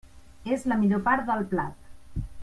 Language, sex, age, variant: Catalan, female, 30-39, Central